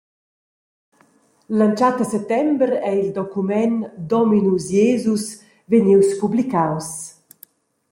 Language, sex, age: Romansh, female, 40-49